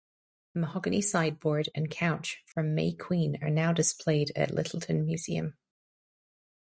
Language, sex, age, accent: English, female, 30-39, England English